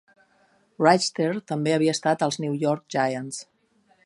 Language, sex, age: Catalan, female, 50-59